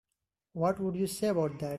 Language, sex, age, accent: English, male, 19-29, India and South Asia (India, Pakistan, Sri Lanka)